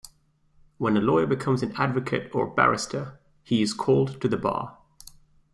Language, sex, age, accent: English, male, 19-29, England English